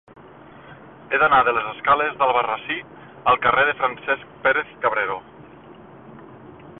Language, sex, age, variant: Catalan, male, 30-39, Septentrional